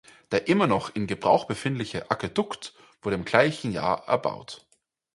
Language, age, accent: German, 19-29, Österreichisches Deutsch